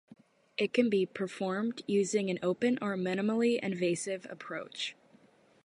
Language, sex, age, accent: English, female, under 19, United States English